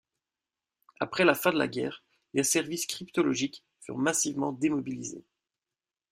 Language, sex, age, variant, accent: French, male, 19-29, Français d'Europe, Français de Belgique